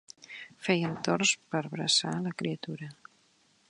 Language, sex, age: Catalan, female, 40-49